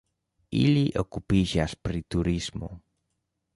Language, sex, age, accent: Esperanto, male, 19-29, Internacia